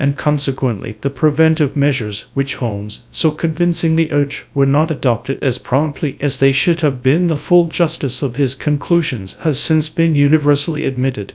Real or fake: fake